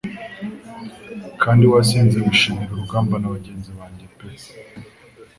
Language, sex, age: Kinyarwanda, male, 19-29